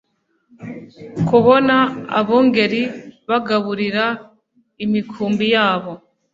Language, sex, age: Kinyarwanda, female, 19-29